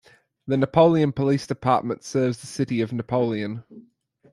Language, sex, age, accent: English, male, 19-29, Australian English